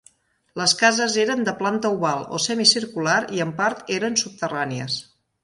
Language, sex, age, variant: Catalan, female, 40-49, Central